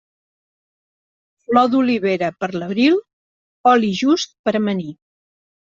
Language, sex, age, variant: Catalan, female, 60-69, Central